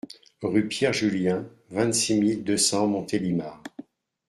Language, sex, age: French, male, 60-69